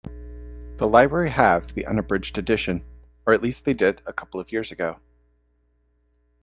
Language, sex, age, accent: English, male, 30-39, United States English